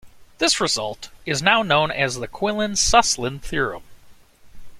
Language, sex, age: English, male, 19-29